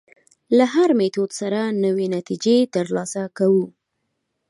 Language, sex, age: Pashto, female, 19-29